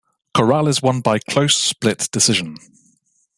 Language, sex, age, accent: English, male, 30-39, England English